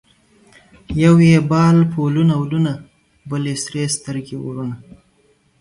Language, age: Pashto, 19-29